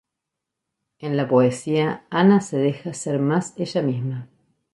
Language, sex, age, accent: Spanish, female, 50-59, Rioplatense: Argentina, Uruguay, este de Bolivia, Paraguay